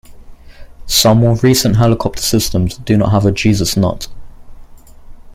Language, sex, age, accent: English, male, under 19, England English